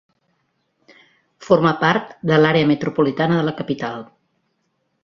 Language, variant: Catalan, Central